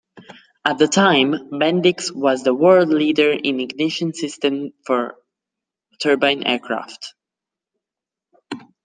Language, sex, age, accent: English, male, under 19, United States English